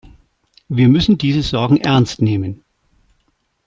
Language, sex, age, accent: German, male, 60-69, Deutschland Deutsch